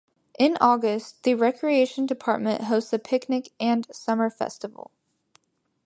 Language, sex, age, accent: English, female, under 19, United States English